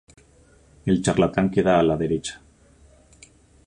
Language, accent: Spanish, México